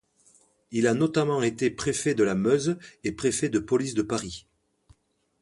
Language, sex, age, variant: French, male, 50-59, Français de métropole